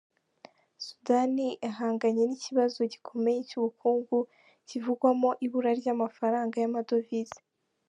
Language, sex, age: Kinyarwanda, female, 19-29